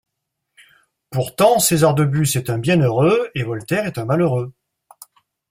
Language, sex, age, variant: French, male, 50-59, Français de métropole